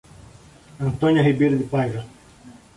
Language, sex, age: Portuguese, male, 40-49